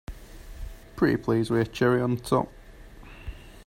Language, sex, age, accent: English, male, 19-29, England English